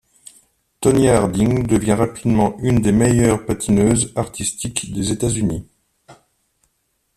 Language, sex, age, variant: French, male, 50-59, Français de métropole